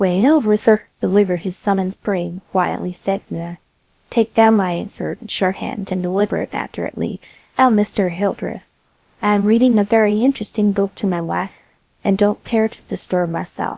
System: TTS, VITS